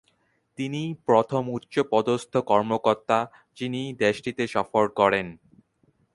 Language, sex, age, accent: Bengali, male, 19-29, fluent